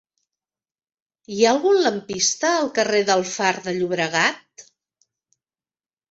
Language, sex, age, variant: Catalan, female, 60-69, Central